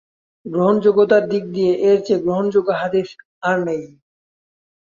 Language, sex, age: Bengali, male, 19-29